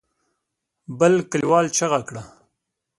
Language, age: Pashto, 19-29